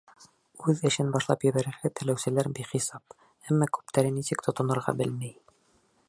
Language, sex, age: Bashkir, male, 30-39